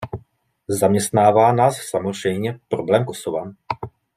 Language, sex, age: Czech, male, 30-39